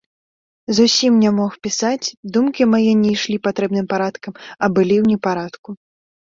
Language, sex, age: Belarusian, male, under 19